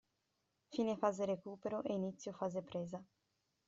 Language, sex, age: Italian, female, 19-29